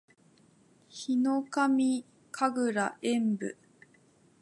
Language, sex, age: Japanese, female, 19-29